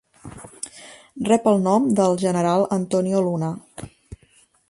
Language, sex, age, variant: Catalan, female, 19-29, Central